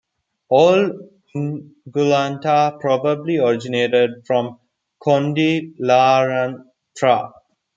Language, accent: English, India and South Asia (India, Pakistan, Sri Lanka)